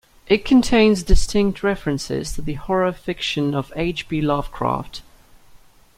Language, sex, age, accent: English, male, 19-29, England English